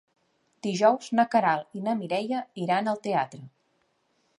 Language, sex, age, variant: Catalan, female, 40-49, Central